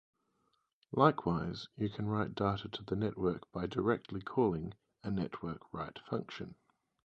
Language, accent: English, Australian English